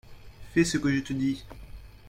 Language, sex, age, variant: French, male, 19-29, Français de métropole